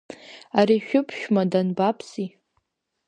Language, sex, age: Abkhazian, female, under 19